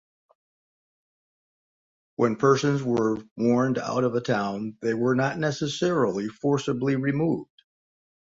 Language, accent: English, United States English